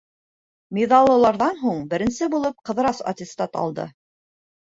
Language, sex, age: Bashkir, female, 30-39